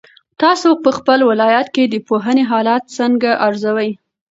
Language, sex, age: Pashto, female, under 19